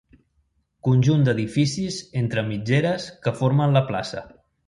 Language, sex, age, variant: Catalan, male, 40-49, Central